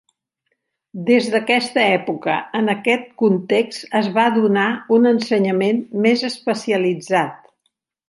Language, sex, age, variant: Catalan, female, 60-69, Central